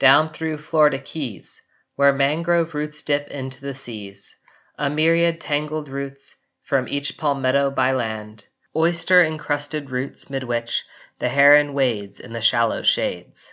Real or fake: real